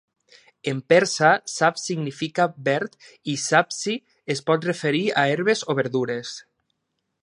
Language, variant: Catalan, Septentrional